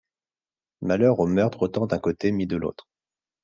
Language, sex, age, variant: French, male, 30-39, Français de métropole